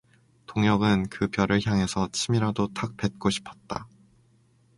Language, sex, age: Korean, male, 19-29